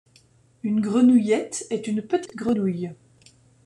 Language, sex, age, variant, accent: French, female, 40-49, Français d'Europe, Français de Belgique